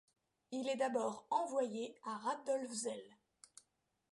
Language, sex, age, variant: French, female, 30-39, Français de métropole